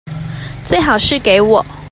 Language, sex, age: Chinese, female, 19-29